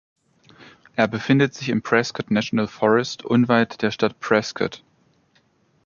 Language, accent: German, Deutschland Deutsch